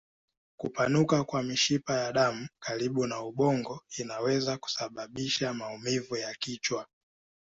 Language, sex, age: Swahili, male, 19-29